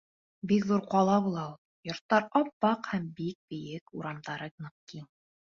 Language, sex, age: Bashkir, female, 30-39